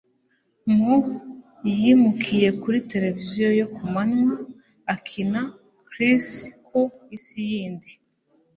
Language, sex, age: Kinyarwanda, female, 19-29